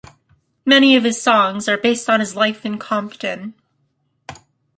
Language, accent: English, United States English